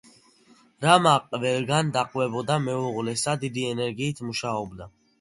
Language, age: Georgian, 19-29